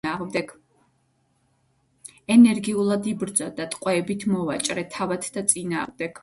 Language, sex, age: Georgian, female, 30-39